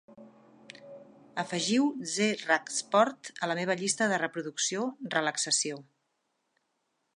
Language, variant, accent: Catalan, Central, central